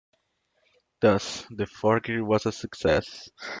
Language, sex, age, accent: English, male, 19-29, United States English